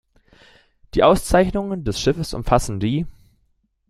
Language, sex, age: German, male, 19-29